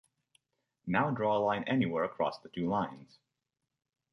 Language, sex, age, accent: English, male, under 19, United States English